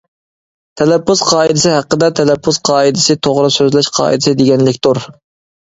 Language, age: Uyghur, 19-29